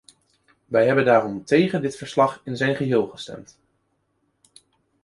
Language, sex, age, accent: Dutch, male, 19-29, Nederlands Nederlands